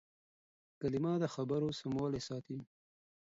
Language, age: Pashto, 30-39